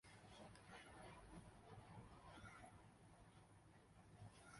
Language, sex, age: Urdu, male, 19-29